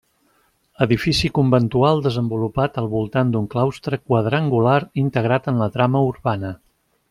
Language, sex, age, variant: Catalan, male, 50-59, Central